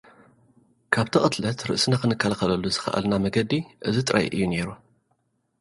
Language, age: Tigrinya, 40-49